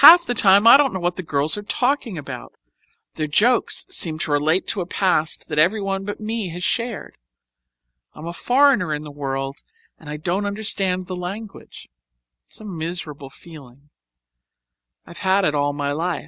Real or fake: real